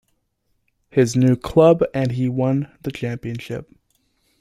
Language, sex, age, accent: English, male, under 19, Canadian English